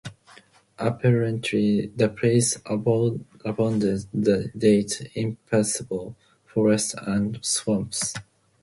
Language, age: English, 19-29